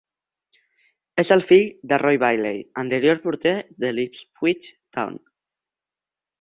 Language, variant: Catalan, Central